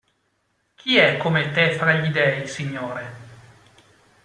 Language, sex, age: Italian, male, 40-49